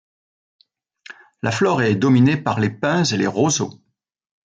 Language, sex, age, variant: French, male, 50-59, Français de métropole